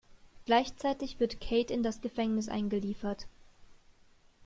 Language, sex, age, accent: German, female, 19-29, Deutschland Deutsch